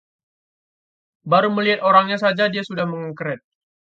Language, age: Indonesian, 19-29